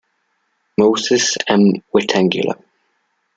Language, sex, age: English, male, under 19